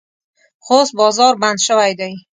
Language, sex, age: Pashto, female, 19-29